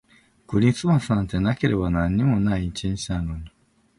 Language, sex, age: Japanese, male, 60-69